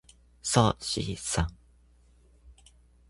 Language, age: Japanese, 19-29